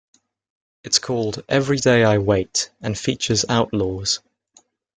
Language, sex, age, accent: English, male, under 19, England English